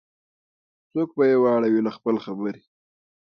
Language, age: Pashto, 30-39